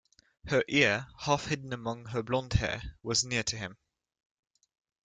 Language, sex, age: English, male, 19-29